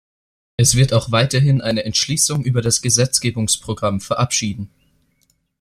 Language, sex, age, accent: German, male, 19-29, Österreichisches Deutsch